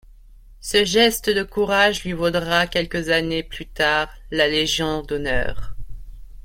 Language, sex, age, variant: French, male, under 19, Français de métropole